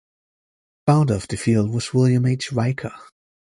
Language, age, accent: English, 19-29, United States English